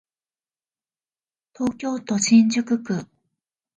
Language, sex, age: Japanese, female, 40-49